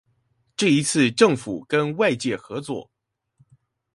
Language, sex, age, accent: Chinese, male, 19-29, 出生地：臺北市